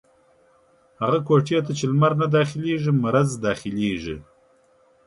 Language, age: Pashto, 30-39